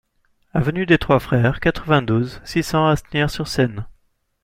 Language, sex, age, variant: French, male, 19-29, Français de métropole